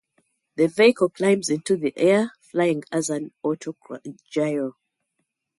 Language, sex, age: English, female, 40-49